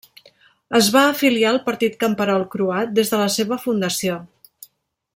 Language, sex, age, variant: Catalan, female, 50-59, Central